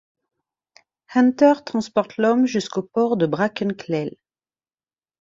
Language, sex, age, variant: French, female, 40-49, Français de métropole